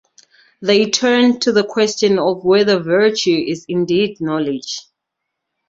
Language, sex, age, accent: English, female, 30-39, Southern African (South Africa, Zimbabwe, Namibia)